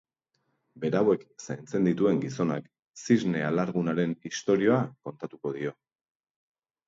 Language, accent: Basque, Erdialdekoa edo Nafarra (Gipuzkoa, Nafarroa)